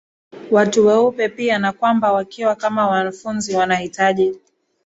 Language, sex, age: Swahili, female, 19-29